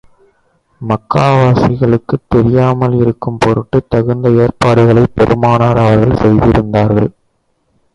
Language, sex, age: Tamil, male, 19-29